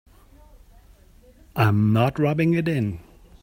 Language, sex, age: English, male, 40-49